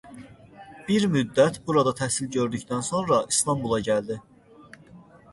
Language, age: Azerbaijani, 19-29